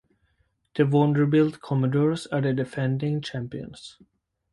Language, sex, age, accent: English, male, under 19, United States English